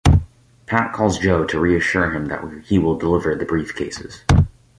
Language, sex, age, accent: English, male, 19-29, United States English